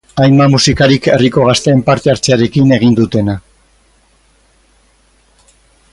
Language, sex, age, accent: Basque, male, 60-69, Mendebalekoa (Araba, Bizkaia, Gipuzkoako mendebaleko herri batzuk)